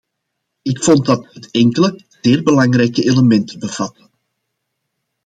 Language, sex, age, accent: Dutch, male, 40-49, Belgisch Nederlands